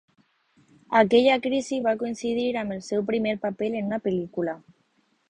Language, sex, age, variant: Catalan, female, under 19, Alacantí